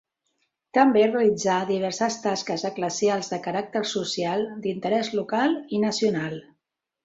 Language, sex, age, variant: Catalan, female, 60-69, Central